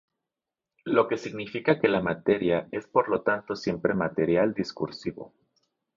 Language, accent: Spanish, México